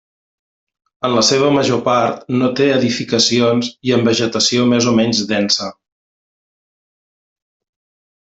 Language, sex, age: Catalan, male, 40-49